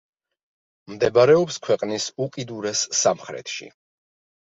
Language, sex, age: Georgian, male, 40-49